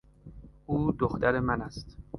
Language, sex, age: Persian, male, 19-29